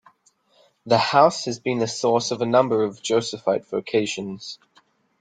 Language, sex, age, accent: English, male, 19-29, England English